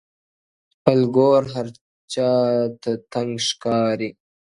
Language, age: Pashto, 19-29